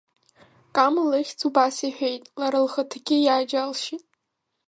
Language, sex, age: Abkhazian, female, under 19